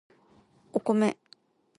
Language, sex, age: Japanese, female, 40-49